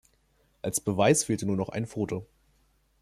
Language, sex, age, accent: German, male, 19-29, Deutschland Deutsch